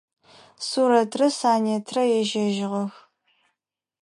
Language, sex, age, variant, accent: Adyghe, female, under 19, Адыгабзэ (Кирил, пстэумэ зэдыряе), Бжъэдыгъу (Bjeduğ)